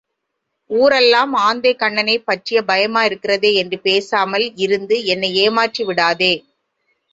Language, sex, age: Tamil, female, 40-49